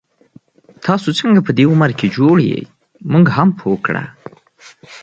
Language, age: Pashto, 19-29